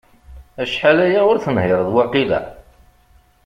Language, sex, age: Kabyle, male, 40-49